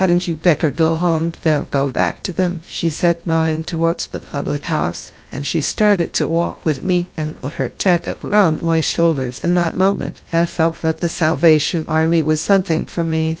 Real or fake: fake